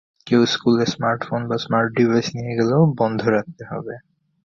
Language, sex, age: Bengali, male, 19-29